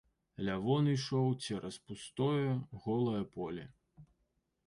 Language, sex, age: Belarusian, male, 19-29